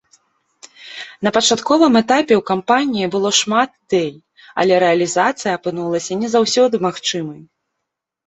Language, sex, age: Belarusian, female, 30-39